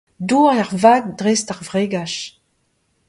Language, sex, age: Breton, female, 50-59